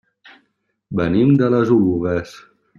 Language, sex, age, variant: Catalan, male, 30-39, Central